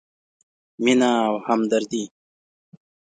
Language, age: Pashto, 19-29